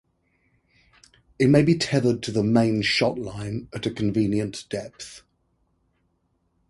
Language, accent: English, England English